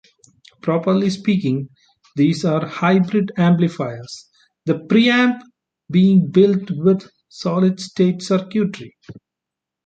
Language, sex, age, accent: English, male, 30-39, India and South Asia (India, Pakistan, Sri Lanka)